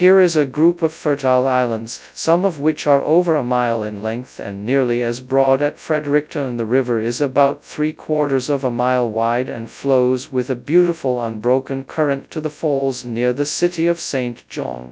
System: TTS, FastPitch